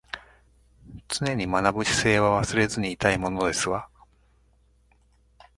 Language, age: Japanese, 50-59